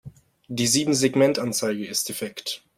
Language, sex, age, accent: German, male, 19-29, Deutschland Deutsch